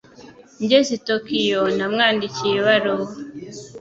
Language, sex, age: Kinyarwanda, female, 30-39